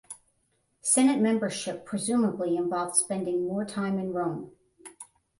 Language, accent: English, United States English